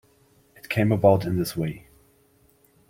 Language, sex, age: English, male, 30-39